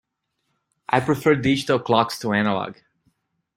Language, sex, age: English, male, 19-29